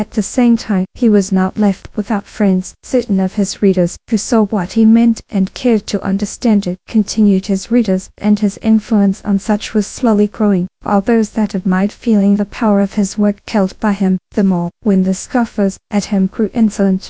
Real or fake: fake